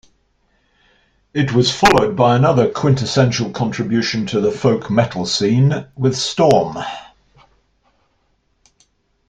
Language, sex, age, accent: English, male, 60-69, England English